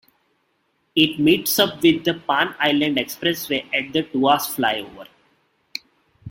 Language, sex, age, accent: English, male, 19-29, India and South Asia (India, Pakistan, Sri Lanka)